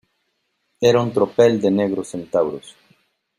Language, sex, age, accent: Spanish, male, 50-59, México